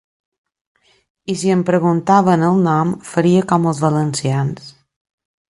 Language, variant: Catalan, Balear